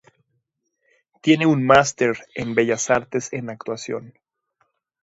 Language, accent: Spanish, México